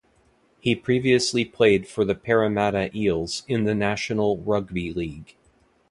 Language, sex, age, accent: English, male, 30-39, United States English